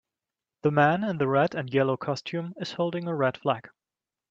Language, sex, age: English, male, 30-39